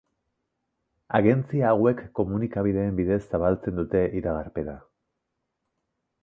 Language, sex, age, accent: Basque, male, 40-49, Erdialdekoa edo Nafarra (Gipuzkoa, Nafarroa)